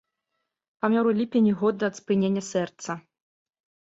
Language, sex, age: Belarusian, female, 19-29